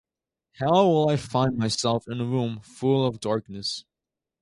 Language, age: English, under 19